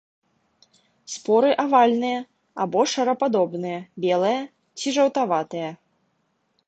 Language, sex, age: Belarusian, female, 30-39